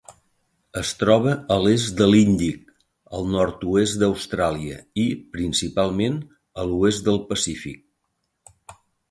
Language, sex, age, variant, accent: Catalan, male, 50-59, Nord-Occidental, nord-occidental